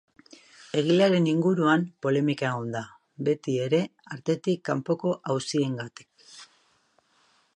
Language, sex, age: Basque, female, 50-59